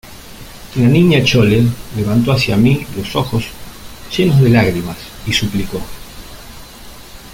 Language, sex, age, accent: Spanish, male, 50-59, Rioplatense: Argentina, Uruguay, este de Bolivia, Paraguay